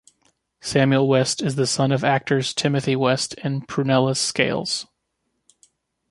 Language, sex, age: English, male, 30-39